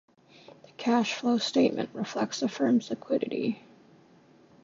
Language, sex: English, female